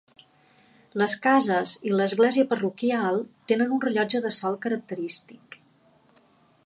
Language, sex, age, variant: Catalan, female, 40-49, Balear